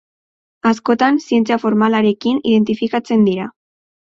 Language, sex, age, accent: Basque, female, under 19, Mendebalekoa (Araba, Bizkaia, Gipuzkoako mendebaleko herri batzuk)